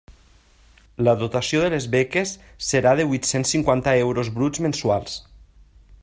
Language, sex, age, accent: Catalan, male, 30-39, valencià